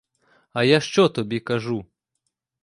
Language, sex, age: Ukrainian, male, 30-39